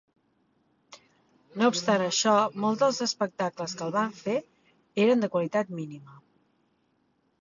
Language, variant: Catalan, Central